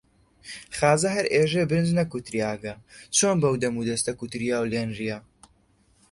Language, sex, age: Central Kurdish, male, under 19